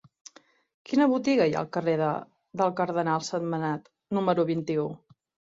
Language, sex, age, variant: Catalan, female, 30-39, Central